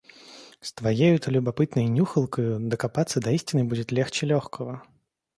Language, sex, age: Russian, male, 19-29